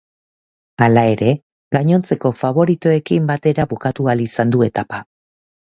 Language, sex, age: Basque, female, 40-49